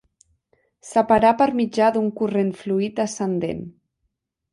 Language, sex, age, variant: Catalan, female, under 19, Central